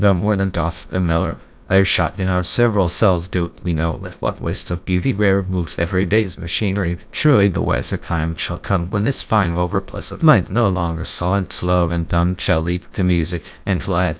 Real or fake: fake